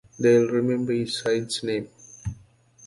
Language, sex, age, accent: English, male, 19-29, United States English